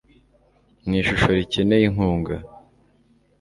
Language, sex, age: Kinyarwanda, male, 19-29